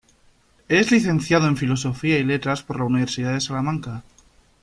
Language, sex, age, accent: Spanish, male, 19-29, España: Centro-Sur peninsular (Madrid, Toledo, Castilla-La Mancha)